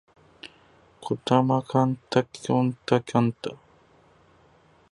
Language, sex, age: Japanese, male, 19-29